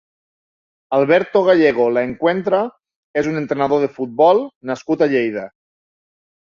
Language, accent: Catalan, Lleidatà